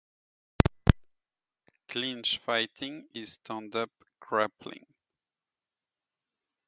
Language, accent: English, Canadian English